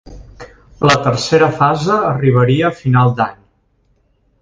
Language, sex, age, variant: Catalan, male, 40-49, Central